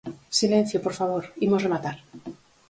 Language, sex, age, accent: Galician, female, 30-39, Normativo (estándar)